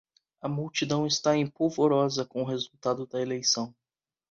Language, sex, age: Portuguese, male, 19-29